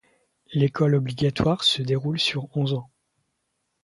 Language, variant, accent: French, Français de métropole, Français du sud de la France